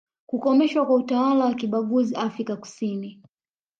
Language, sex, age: Swahili, male, 19-29